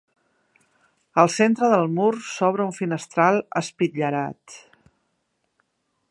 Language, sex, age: Catalan, female, 50-59